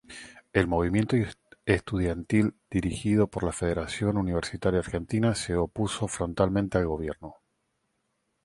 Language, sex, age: Spanish, male, 40-49